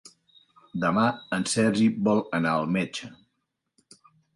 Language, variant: Catalan, Central